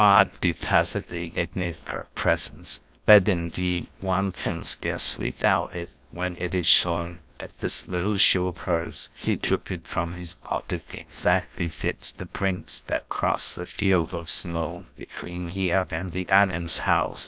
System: TTS, GlowTTS